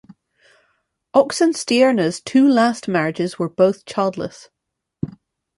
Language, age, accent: English, 30-39, England English